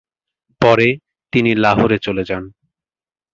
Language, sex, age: Bengali, male, 19-29